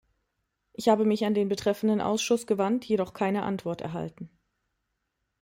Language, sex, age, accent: German, female, 30-39, Deutschland Deutsch